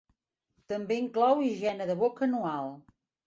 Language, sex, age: Catalan, female, 60-69